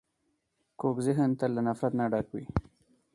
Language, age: Pashto, 19-29